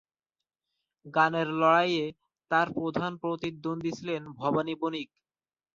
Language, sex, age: Bengali, male, under 19